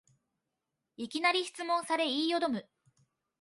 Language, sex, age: Japanese, female, 19-29